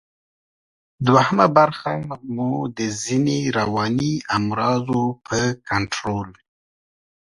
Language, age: Pashto, 40-49